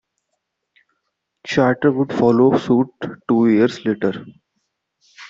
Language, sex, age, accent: English, male, 19-29, India and South Asia (India, Pakistan, Sri Lanka)